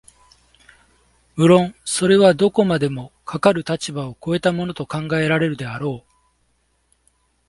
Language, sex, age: Japanese, male, 50-59